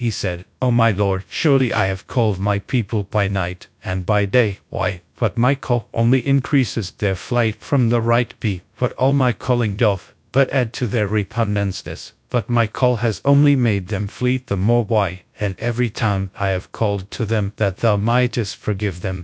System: TTS, GradTTS